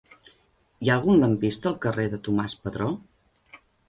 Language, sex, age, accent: Catalan, female, 50-59, nord-oriental